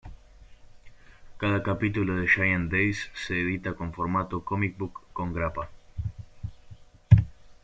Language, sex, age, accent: Spanish, male, 19-29, Rioplatense: Argentina, Uruguay, este de Bolivia, Paraguay